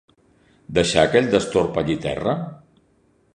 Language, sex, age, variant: Catalan, male, 60-69, Central